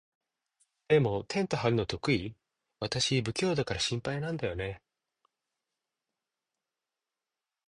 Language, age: Japanese, 30-39